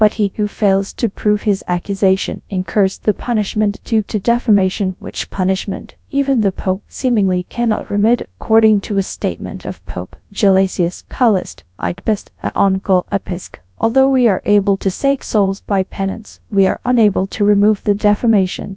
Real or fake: fake